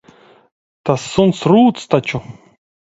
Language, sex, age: Latvian, male, 40-49